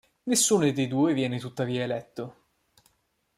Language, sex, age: Italian, male, 19-29